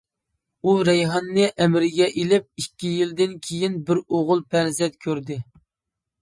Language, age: Uyghur, 19-29